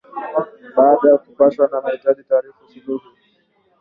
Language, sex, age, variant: Swahili, male, 19-29, Kiswahili cha Bara ya Kenya